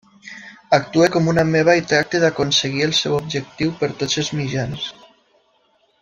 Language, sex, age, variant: Catalan, male, under 19, Nord-Occidental